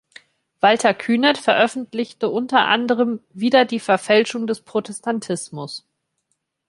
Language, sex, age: German, female, 19-29